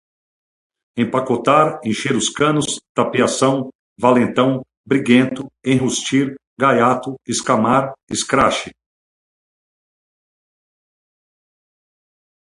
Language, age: Portuguese, 60-69